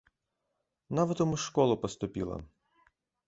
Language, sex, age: Belarusian, male, 19-29